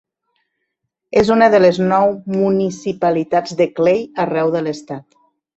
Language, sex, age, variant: Catalan, female, 40-49, Nord-Occidental